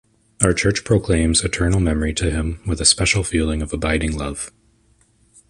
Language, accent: English, United States English